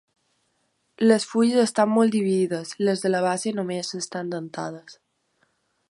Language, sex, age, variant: Catalan, female, under 19, Balear